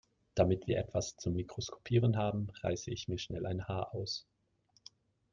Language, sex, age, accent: German, male, 19-29, Deutschland Deutsch